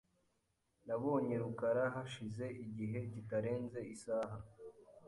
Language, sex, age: Kinyarwanda, male, 19-29